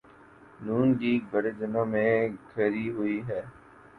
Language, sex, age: Urdu, male, 19-29